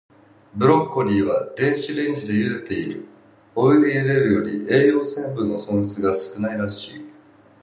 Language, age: Japanese, 50-59